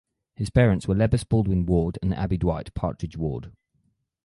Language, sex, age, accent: English, male, 19-29, England English